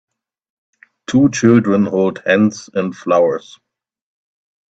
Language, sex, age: English, male, 40-49